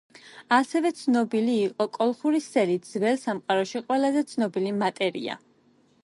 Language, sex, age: Georgian, female, 19-29